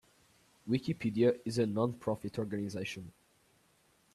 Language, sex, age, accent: English, male, 19-29, United States English